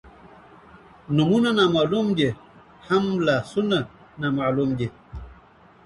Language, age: Pashto, 40-49